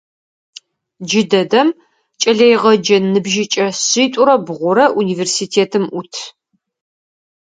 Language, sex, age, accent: Adyghe, female, 40-49, Кıэмгуй (Çemguy)